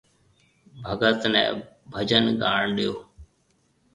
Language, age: Marwari (Pakistan), 30-39